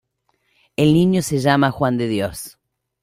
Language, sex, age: Spanish, female, 50-59